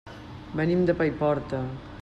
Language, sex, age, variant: Catalan, female, 50-59, Central